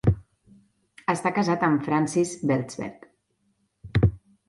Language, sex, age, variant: Catalan, female, 30-39, Central